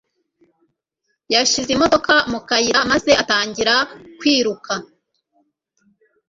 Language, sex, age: Kinyarwanda, male, 19-29